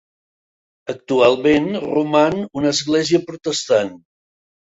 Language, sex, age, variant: Catalan, male, 60-69, Central